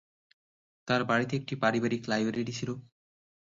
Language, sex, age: Bengali, male, 19-29